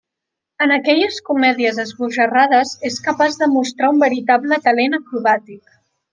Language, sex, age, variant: Catalan, female, under 19, Central